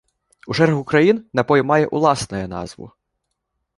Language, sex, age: Belarusian, male, under 19